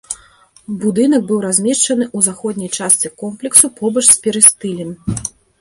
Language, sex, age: Belarusian, female, 30-39